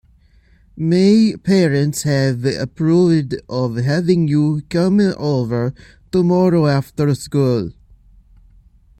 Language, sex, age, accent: English, male, 30-39, Australian English